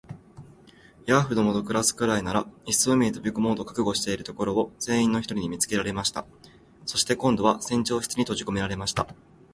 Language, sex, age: Japanese, male, under 19